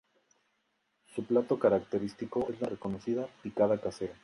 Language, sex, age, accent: Spanish, male, 40-49, México